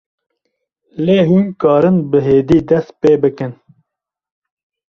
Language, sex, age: Kurdish, male, 30-39